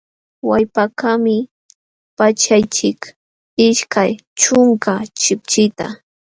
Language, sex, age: Jauja Wanca Quechua, female, 19-29